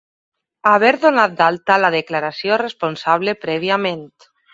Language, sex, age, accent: Catalan, female, 30-39, valencià